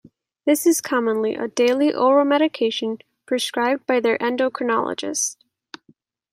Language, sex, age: English, female, 19-29